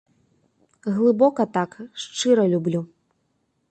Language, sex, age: Belarusian, female, 19-29